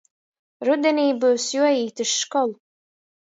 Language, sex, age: Latgalian, female, 19-29